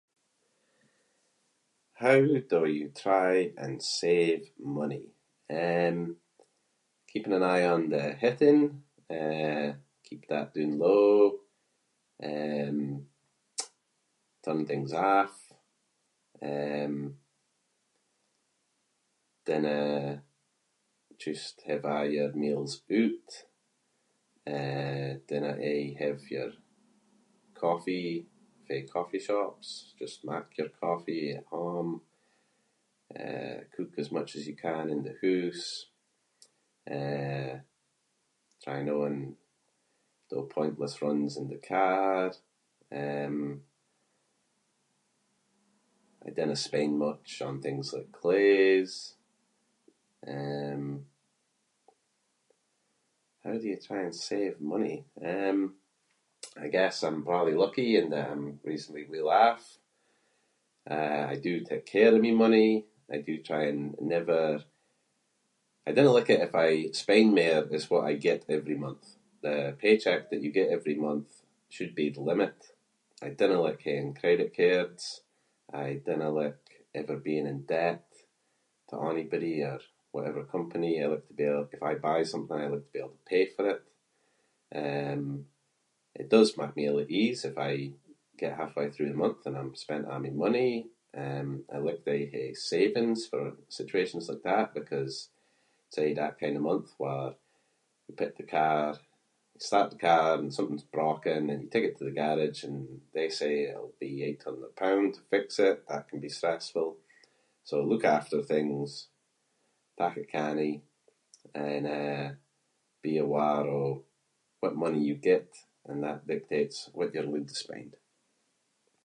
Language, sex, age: Scots, male, 30-39